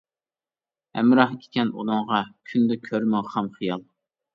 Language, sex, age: Uyghur, male, 19-29